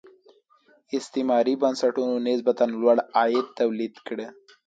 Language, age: Pashto, 19-29